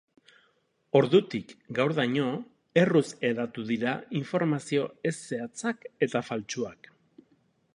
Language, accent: Basque, Erdialdekoa edo Nafarra (Gipuzkoa, Nafarroa)